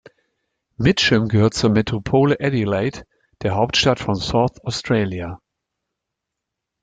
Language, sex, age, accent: German, male, 50-59, Deutschland Deutsch